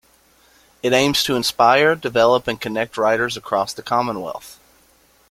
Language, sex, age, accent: English, male, 30-39, United States English